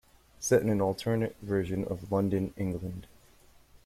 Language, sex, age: English, male, 30-39